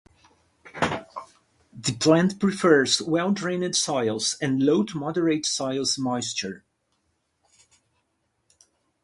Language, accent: English, Brazilian